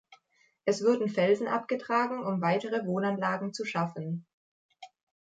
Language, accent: German, Deutschland Deutsch